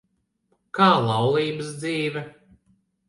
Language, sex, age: Latvian, male, 30-39